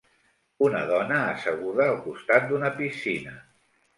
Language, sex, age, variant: Catalan, male, 60-69, Central